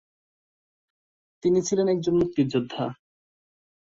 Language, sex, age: Bengali, male, 19-29